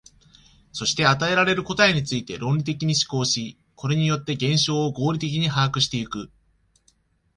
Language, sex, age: Japanese, male, 19-29